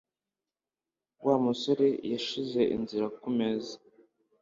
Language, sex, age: Kinyarwanda, male, under 19